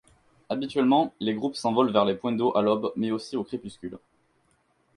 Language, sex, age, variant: French, male, 19-29, Français de métropole